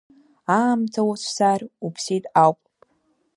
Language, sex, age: Abkhazian, female, under 19